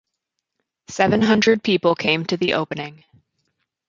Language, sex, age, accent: English, female, 30-39, United States English